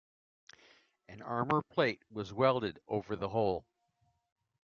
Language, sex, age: English, male, 60-69